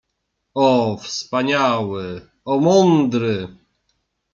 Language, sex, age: Polish, male, 30-39